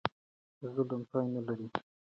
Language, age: Pashto, 19-29